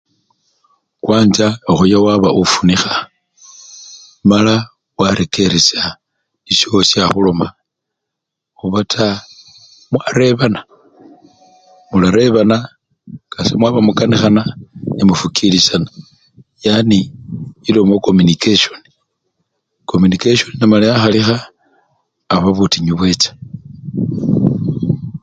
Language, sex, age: Luyia, male, 60-69